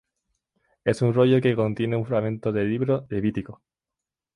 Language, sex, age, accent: Spanish, male, 19-29, España: Islas Canarias